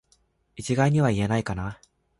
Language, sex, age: Japanese, male, under 19